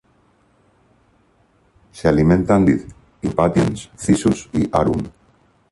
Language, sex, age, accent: Spanish, male, 60-69, España: Centro-Sur peninsular (Madrid, Toledo, Castilla-La Mancha)